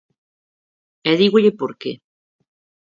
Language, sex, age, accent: Galician, female, 40-49, Oriental (común en zona oriental)